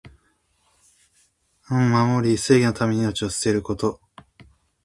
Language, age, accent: Japanese, 19-29, 標準語